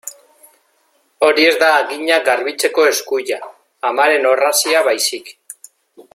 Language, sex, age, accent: Basque, male, 40-49, Mendebalekoa (Araba, Bizkaia, Gipuzkoako mendebaleko herri batzuk)